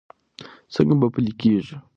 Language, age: Pashto, under 19